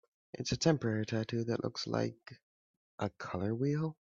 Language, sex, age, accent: English, male, under 19, United States English